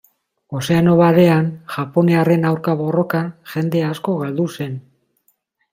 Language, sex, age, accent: Basque, male, 50-59, Mendebalekoa (Araba, Bizkaia, Gipuzkoako mendebaleko herri batzuk)